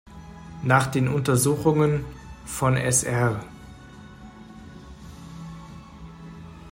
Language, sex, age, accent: German, male, 40-49, Deutschland Deutsch